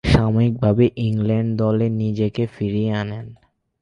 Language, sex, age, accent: Bengali, male, 19-29, Bengali; Bangla